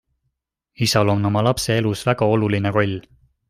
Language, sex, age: Estonian, male, 19-29